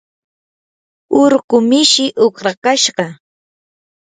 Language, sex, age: Yanahuanca Pasco Quechua, female, 19-29